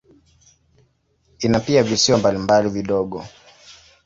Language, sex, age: Swahili, male, 19-29